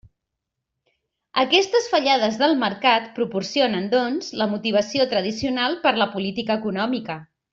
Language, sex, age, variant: Catalan, female, 50-59, Central